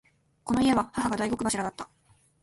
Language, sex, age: Japanese, female, 19-29